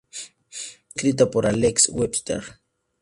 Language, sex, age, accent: Spanish, male, 19-29, México